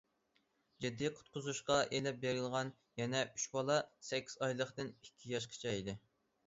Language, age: Uyghur, 19-29